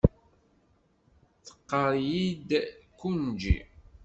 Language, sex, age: Kabyle, male, 50-59